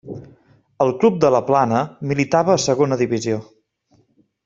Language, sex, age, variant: Catalan, male, 19-29, Central